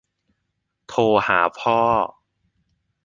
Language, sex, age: Thai, male, 19-29